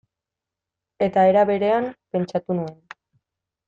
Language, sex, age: Basque, female, 19-29